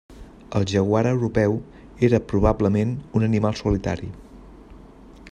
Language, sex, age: Catalan, male, 30-39